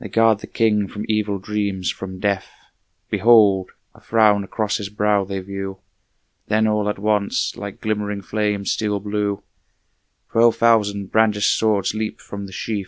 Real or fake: real